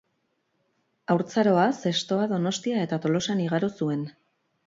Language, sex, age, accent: Basque, female, 40-49, Erdialdekoa edo Nafarra (Gipuzkoa, Nafarroa)